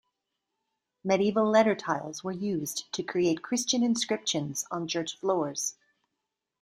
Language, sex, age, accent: English, female, 40-49, United States English